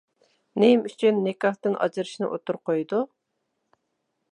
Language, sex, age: Uyghur, female, 50-59